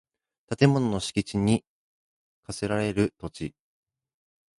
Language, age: Japanese, 19-29